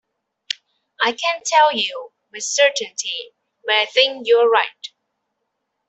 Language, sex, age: English, female, under 19